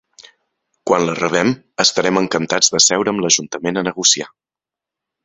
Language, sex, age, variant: Catalan, male, 19-29, Central